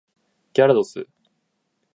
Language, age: Japanese, 19-29